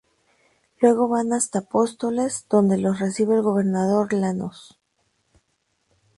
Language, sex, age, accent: Spanish, female, 30-39, México